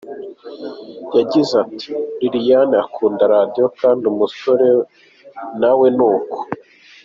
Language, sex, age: Kinyarwanda, male, 19-29